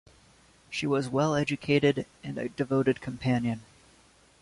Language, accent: English, United States English